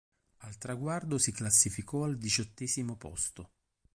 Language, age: Italian, 30-39